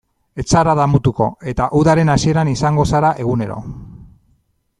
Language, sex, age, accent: Basque, male, 40-49, Mendebalekoa (Araba, Bizkaia, Gipuzkoako mendebaleko herri batzuk)